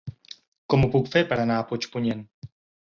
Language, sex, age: Catalan, male, 30-39